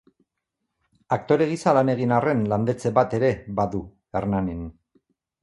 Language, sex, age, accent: Basque, male, 50-59, Mendebalekoa (Araba, Bizkaia, Gipuzkoako mendebaleko herri batzuk)